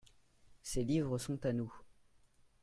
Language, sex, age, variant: French, male, under 19, Français de métropole